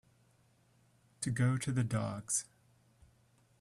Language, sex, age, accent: English, male, 30-39, United States English